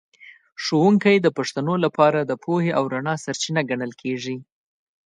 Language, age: Pashto, 19-29